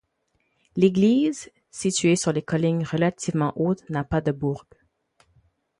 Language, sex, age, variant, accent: French, female, 19-29, Français d'Amérique du Nord, Français du Canada